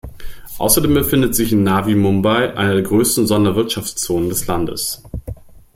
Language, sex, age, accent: German, male, 19-29, Deutschland Deutsch